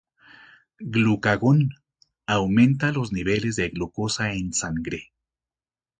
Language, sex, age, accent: Spanish, male, 50-59, México